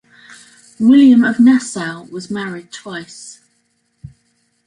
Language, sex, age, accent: English, female, 60-69, England English